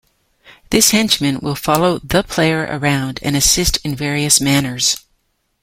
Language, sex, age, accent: English, female, 50-59, Canadian English